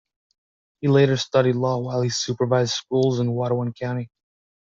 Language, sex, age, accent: English, male, 19-29, United States English